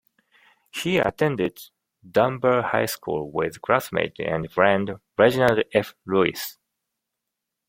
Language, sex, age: English, male, 50-59